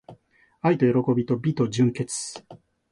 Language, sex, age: Japanese, male, 40-49